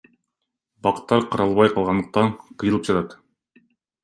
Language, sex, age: Kyrgyz, male, 19-29